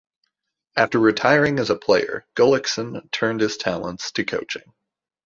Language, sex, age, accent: English, male, 19-29, United States English